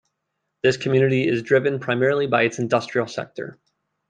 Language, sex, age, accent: English, male, 30-39, United States English